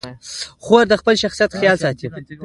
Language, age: Pashto, under 19